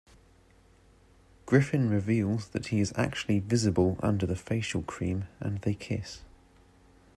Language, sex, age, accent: English, male, 30-39, England English